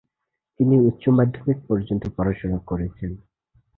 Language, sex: Bengali, male